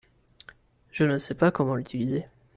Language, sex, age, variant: French, male, 19-29, Français de métropole